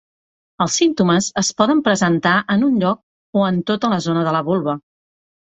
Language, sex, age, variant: Catalan, female, 40-49, Central